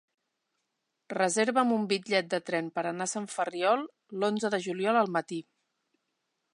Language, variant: Catalan, Central